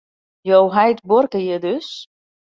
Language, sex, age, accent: Western Frisian, female, 40-49, Wâldfrysk